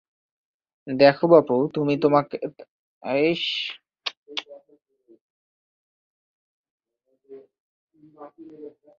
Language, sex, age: Bengali, male, 19-29